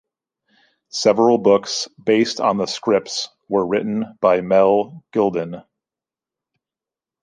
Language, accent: English, United States English